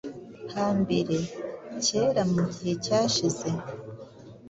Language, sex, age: Kinyarwanda, female, 40-49